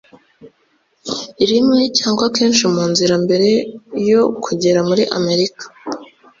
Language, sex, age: Kinyarwanda, female, 30-39